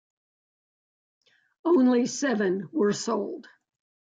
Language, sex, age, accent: English, female, 70-79, United States English